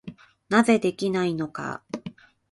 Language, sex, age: Japanese, female, 19-29